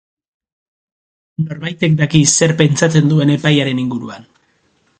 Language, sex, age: Basque, male, 50-59